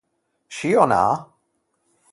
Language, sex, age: Ligurian, male, 30-39